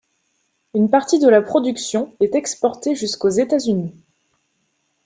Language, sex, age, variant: French, female, 19-29, Français de métropole